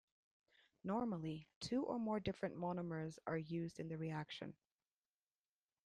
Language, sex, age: English, female, 40-49